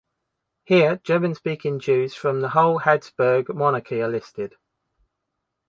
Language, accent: English, England English